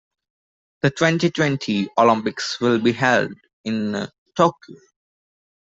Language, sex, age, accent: English, male, 19-29, India and South Asia (India, Pakistan, Sri Lanka)